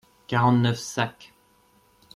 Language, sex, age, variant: French, male, 40-49, Français de métropole